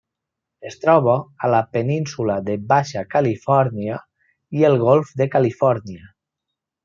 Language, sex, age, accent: Catalan, male, 50-59, valencià